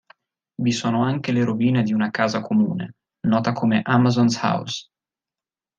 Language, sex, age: Italian, male, 19-29